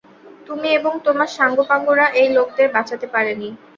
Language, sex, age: Bengali, female, 19-29